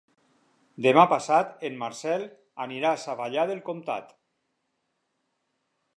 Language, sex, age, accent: Catalan, male, 50-59, valencià